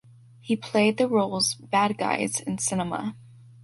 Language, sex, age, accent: English, female, under 19, United States English